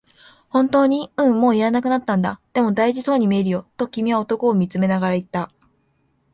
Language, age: Japanese, 19-29